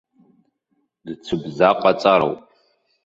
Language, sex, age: Abkhazian, male, under 19